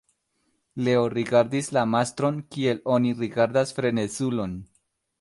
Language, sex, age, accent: Esperanto, male, 19-29, Internacia